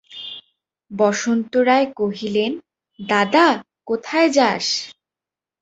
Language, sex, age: Bengali, female, under 19